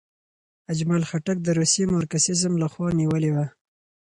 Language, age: Pashto, 19-29